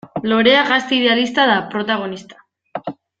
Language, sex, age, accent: Basque, male, under 19, Mendebalekoa (Araba, Bizkaia, Gipuzkoako mendebaleko herri batzuk)